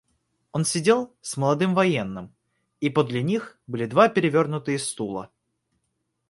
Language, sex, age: Russian, male, under 19